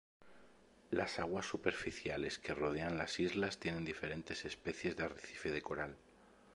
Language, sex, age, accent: Spanish, male, 30-39, España: Sur peninsular (Andalucia, Extremadura, Murcia)